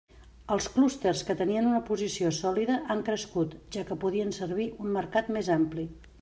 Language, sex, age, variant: Catalan, female, 50-59, Central